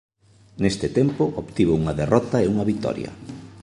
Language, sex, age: Galician, male, 30-39